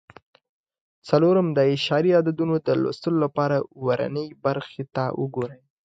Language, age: Pashto, 19-29